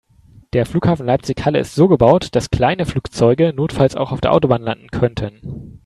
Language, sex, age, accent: German, male, 19-29, Deutschland Deutsch